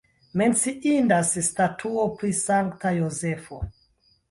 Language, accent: Esperanto, Internacia